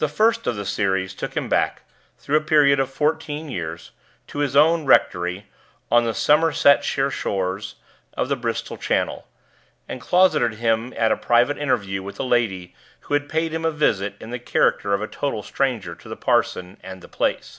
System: none